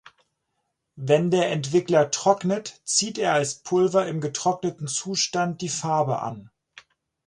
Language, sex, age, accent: German, male, 40-49, Deutschland Deutsch